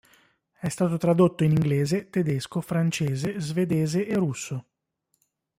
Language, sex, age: Italian, male, 30-39